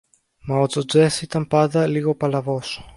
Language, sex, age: Greek, male, under 19